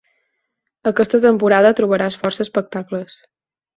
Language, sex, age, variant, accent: Catalan, female, 19-29, Balear, menorquí